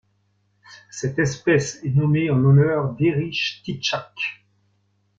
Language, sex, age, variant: French, male, 60-69, Français de métropole